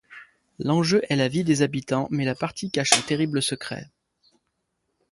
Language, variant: French, Français de métropole